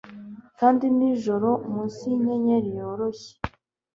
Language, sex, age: Kinyarwanda, female, 19-29